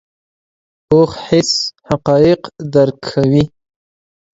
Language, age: Pashto, 19-29